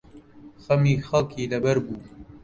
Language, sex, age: Central Kurdish, male, 30-39